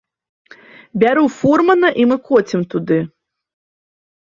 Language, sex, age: Belarusian, female, 30-39